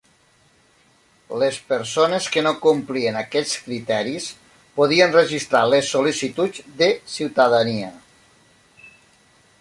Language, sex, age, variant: Catalan, male, 40-49, Nord-Occidental